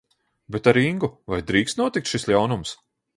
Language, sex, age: Latvian, male, 40-49